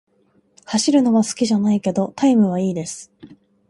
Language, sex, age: Japanese, female, 19-29